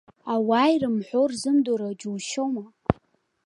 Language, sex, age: Abkhazian, female, under 19